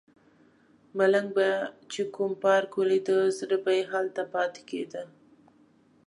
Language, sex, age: Pashto, female, 19-29